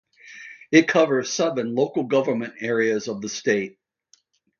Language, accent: English, United States English